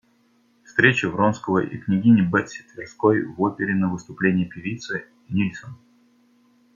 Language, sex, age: Russian, male, 30-39